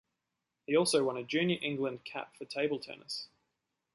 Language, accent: English, Australian English